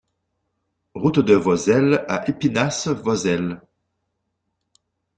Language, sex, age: French, male, 40-49